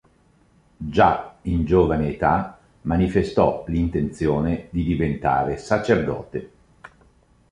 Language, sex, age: Italian, male, 60-69